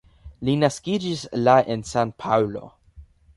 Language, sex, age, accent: Esperanto, male, 19-29, Internacia